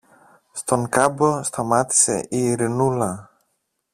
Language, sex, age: Greek, male, 30-39